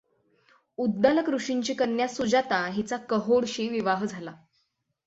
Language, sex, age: Marathi, female, 19-29